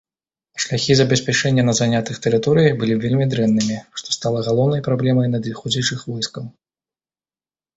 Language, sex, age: Belarusian, male, 30-39